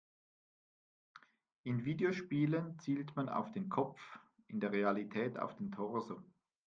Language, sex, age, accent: German, male, 50-59, Schweizerdeutsch